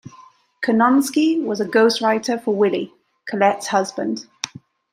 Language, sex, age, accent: English, female, 30-39, England English